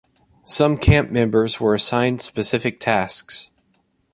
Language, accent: English, United States English